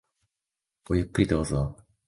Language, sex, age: Japanese, male, under 19